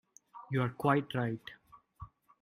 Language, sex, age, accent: English, male, 19-29, India and South Asia (India, Pakistan, Sri Lanka)